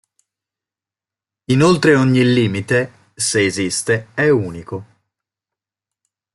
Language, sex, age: Italian, male, 40-49